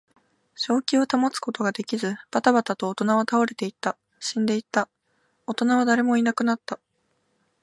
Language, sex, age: Japanese, female, 19-29